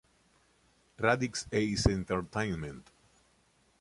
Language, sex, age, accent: Spanish, male, 60-69, Caribe: Cuba, Venezuela, Puerto Rico, República Dominicana, Panamá, Colombia caribeña, México caribeño, Costa del golfo de México